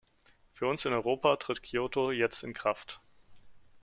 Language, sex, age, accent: German, male, 30-39, Deutschland Deutsch